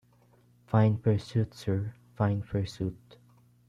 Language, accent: English, Filipino